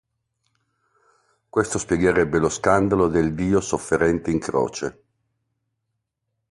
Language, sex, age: Italian, male, 50-59